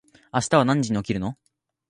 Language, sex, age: Japanese, male, 19-29